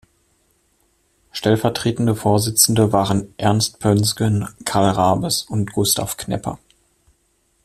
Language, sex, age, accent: German, male, 19-29, Deutschland Deutsch